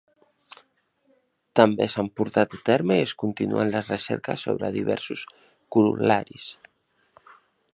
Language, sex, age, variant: Catalan, male, 40-49, Central